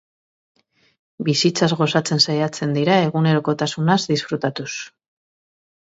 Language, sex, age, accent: Basque, female, 30-39, Mendebalekoa (Araba, Bizkaia, Gipuzkoako mendebaleko herri batzuk)